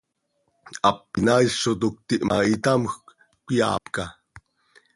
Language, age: Seri, 40-49